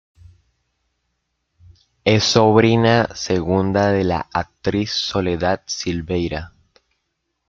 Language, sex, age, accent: Spanish, male, 19-29, Andino-Pacífico: Colombia, Perú, Ecuador, oeste de Bolivia y Venezuela andina